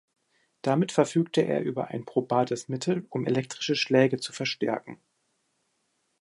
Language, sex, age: German, male, 19-29